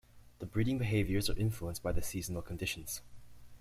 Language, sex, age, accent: English, male, under 19, Canadian English